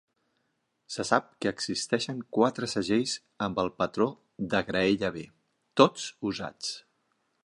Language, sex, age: Catalan, male, 50-59